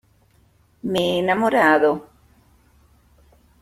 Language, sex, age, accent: Spanish, female, 50-59, América central